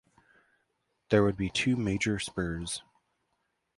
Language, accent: English, United States English